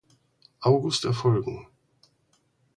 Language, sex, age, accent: German, male, 40-49, Deutschland Deutsch